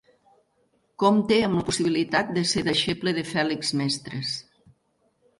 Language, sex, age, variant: Catalan, female, 50-59, Central